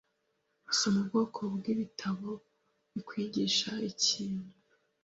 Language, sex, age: Kinyarwanda, female, 30-39